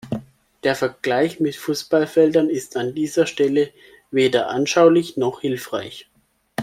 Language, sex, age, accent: German, male, 19-29, Deutschland Deutsch